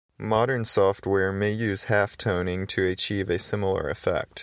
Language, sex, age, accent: English, male, 19-29, United States English